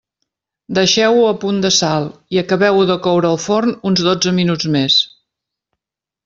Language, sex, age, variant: Catalan, female, 50-59, Central